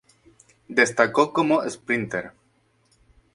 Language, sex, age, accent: Spanish, male, 19-29, España: Islas Canarias